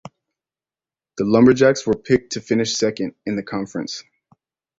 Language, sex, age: English, male, 19-29